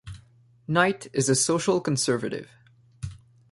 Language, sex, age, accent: English, male, 19-29, Canadian English